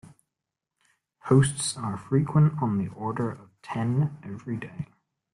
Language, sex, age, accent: English, male, 19-29, England English